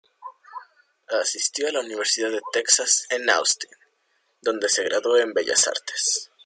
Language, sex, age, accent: Spanish, male, under 19, España: Centro-Sur peninsular (Madrid, Toledo, Castilla-La Mancha)